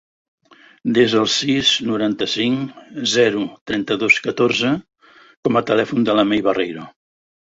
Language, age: Catalan, 70-79